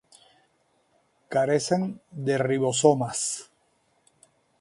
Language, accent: Spanish, Caribe: Cuba, Venezuela, Puerto Rico, República Dominicana, Panamá, Colombia caribeña, México caribeño, Costa del golfo de México